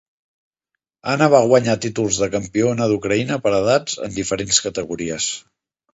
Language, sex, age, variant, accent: Catalan, male, 40-49, Central, central